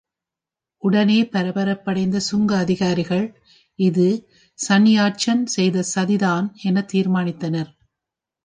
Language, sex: Tamil, female